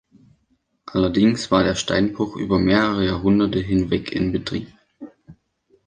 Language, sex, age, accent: German, male, under 19, Deutschland Deutsch